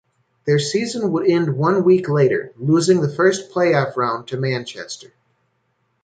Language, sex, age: English, male, 40-49